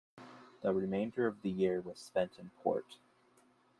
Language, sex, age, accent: English, male, 30-39, United States English